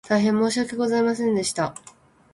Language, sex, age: Japanese, female, 19-29